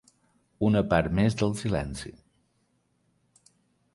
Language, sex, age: Catalan, male, 40-49